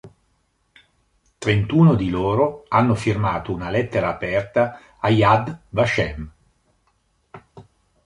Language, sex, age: Italian, male, 60-69